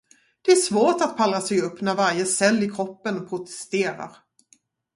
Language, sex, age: Swedish, female, 40-49